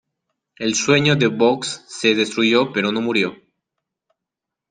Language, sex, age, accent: Spanish, male, 19-29, Andino-Pacífico: Colombia, Perú, Ecuador, oeste de Bolivia y Venezuela andina